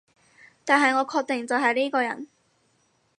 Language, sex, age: Cantonese, female, 19-29